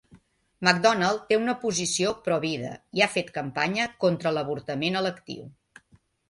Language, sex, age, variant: Catalan, female, 50-59, Central